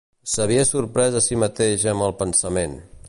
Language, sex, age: Catalan, male, 40-49